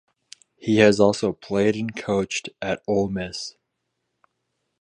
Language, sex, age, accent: English, male, 19-29, United States English